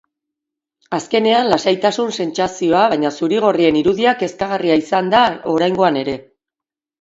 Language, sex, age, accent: Basque, female, 40-49, Mendebalekoa (Araba, Bizkaia, Gipuzkoako mendebaleko herri batzuk)